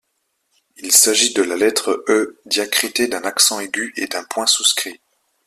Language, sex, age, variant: French, male, 19-29, Français de métropole